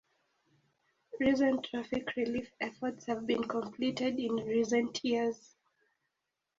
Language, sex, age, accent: English, female, 19-29, United States English